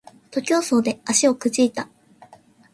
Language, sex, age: Japanese, female, 19-29